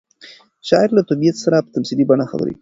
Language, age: Pashto, 19-29